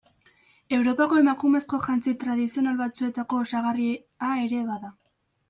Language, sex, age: Basque, female, under 19